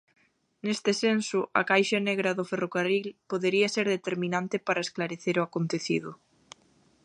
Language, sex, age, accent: Galician, female, 19-29, Atlántico (seseo e gheada); Normativo (estándar)